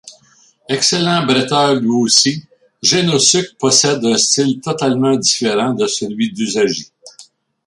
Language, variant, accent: French, Français d'Amérique du Nord, Français du Canada